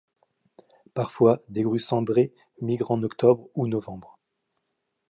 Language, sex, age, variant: French, male, 30-39, Français de métropole